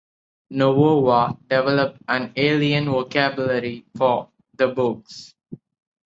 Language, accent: English, India and South Asia (India, Pakistan, Sri Lanka)